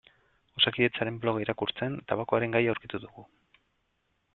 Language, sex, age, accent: Basque, male, 30-39, Mendebalekoa (Araba, Bizkaia, Gipuzkoako mendebaleko herri batzuk)